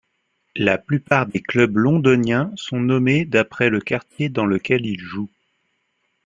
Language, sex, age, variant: French, male, 30-39, Français de métropole